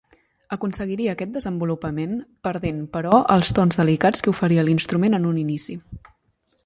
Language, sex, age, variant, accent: Catalan, female, 19-29, Central, central